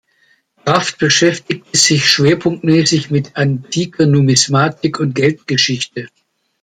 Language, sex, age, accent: German, male, 60-69, Deutschland Deutsch